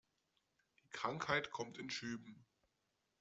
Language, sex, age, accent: German, male, 19-29, Deutschland Deutsch